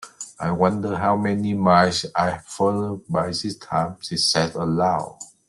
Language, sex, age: English, male, 40-49